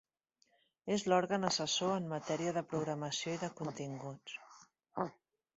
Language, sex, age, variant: Catalan, female, 30-39, Central